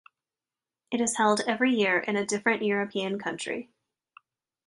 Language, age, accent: English, 19-29, United States English